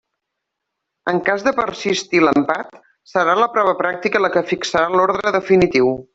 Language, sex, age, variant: Catalan, female, 40-49, Central